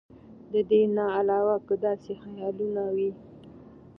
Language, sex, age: Pashto, female, 19-29